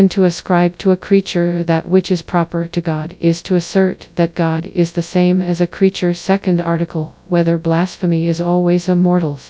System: TTS, FastPitch